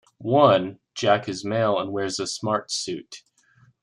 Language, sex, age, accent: English, male, 30-39, United States English